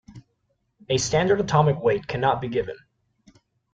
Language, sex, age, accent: English, male, 19-29, United States English